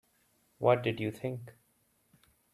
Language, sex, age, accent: English, male, 19-29, India and South Asia (India, Pakistan, Sri Lanka)